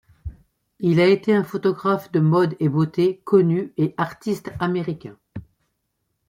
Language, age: French, 60-69